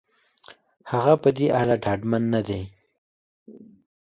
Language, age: Pashto, 19-29